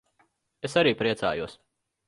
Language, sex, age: Latvian, male, 30-39